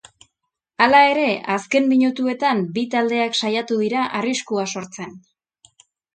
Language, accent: Basque, Erdialdekoa edo Nafarra (Gipuzkoa, Nafarroa)